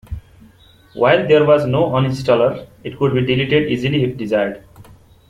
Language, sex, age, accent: English, male, 19-29, India and South Asia (India, Pakistan, Sri Lanka)